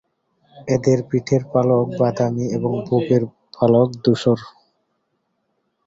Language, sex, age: Bengali, male, 30-39